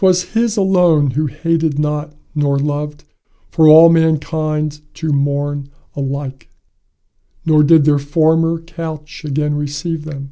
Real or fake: real